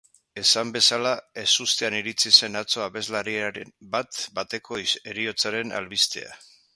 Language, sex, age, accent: Basque, male, 50-59, Mendebalekoa (Araba, Bizkaia, Gipuzkoako mendebaleko herri batzuk)